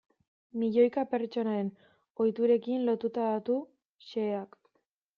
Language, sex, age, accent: Basque, female, 19-29, Mendebalekoa (Araba, Bizkaia, Gipuzkoako mendebaleko herri batzuk)